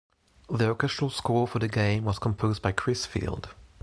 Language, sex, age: English, male, 19-29